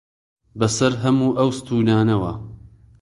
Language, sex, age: Central Kurdish, male, 30-39